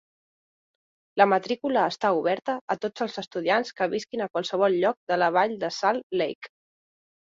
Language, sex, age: Catalan, female, 30-39